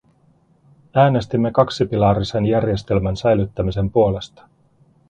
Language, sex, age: Finnish, male, 40-49